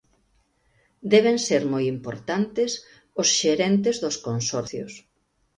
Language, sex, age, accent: Galician, female, 50-59, Oriental (común en zona oriental)